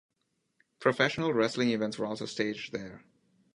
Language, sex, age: English, male, 19-29